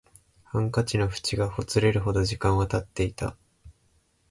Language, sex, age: Japanese, male, 19-29